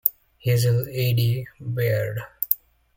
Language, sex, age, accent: English, male, 30-39, England English